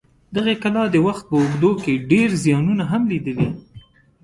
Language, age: Pashto, 30-39